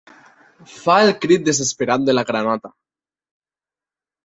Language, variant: Catalan, Nord-Occidental